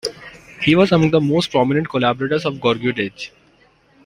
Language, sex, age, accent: English, male, under 19, India and South Asia (India, Pakistan, Sri Lanka)